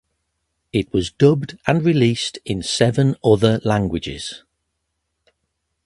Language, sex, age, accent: English, male, 40-49, England English